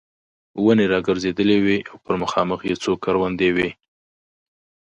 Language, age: Pashto, 30-39